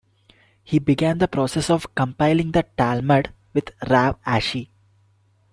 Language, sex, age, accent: English, male, 19-29, India and South Asia (India, Pakistan, Sri Lanka)